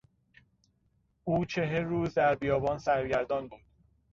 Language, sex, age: Persian, male, 30-39